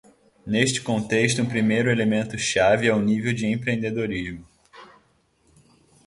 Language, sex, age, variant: Portuguese, male, 19-29, Portuguese (Brasil)